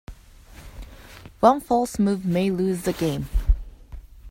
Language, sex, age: English, female, 19-29